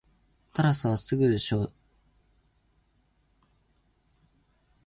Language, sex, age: Japanese, male, 19-29